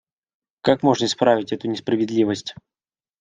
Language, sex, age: Russian, male, 19-29